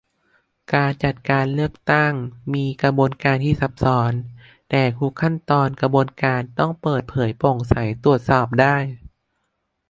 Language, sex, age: Thai, male, under 19